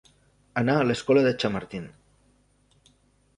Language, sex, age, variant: Catalan, male, 40-49, Central